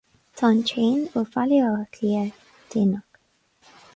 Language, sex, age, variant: Irish, female, 19-29, Gaeilge na Mumhan